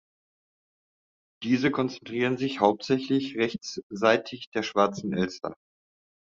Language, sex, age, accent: German, male, 30-39, Deutschland Deutsch